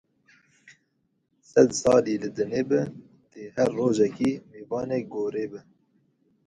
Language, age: Kurdish, 19-29